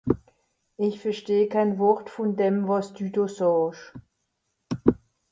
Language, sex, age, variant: Swiss German, female, 50-59, Nordniederàlemmànisch (Rishoffe, Zàwere, Bùsswìller, Hawenau, Brüemt, Stroossbùri, Molse, Dàmbàch, Schlettstàtt, Pfàlzbùri usw.)